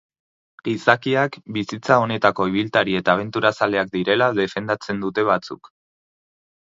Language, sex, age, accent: Basque, male, 19-29, Erdialdekoa edo Nafarra (Gipuzkoa, Nafarroa)